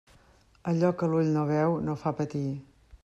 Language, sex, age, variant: Catalan, female, 50-59, Central